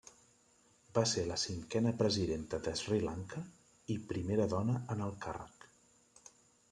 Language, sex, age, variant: Catalan, male, 50-59, Central